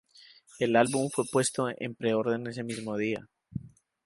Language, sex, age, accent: Spanish, male, 30-39, Caribe: Cuba, Venezuela, Puerto Rico, República Dominicana, Panamá, Colombia caribeña, México caribeño, Costa del golfo de México